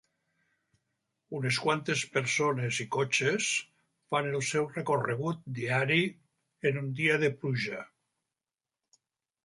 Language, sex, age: Catalan, male, 80-89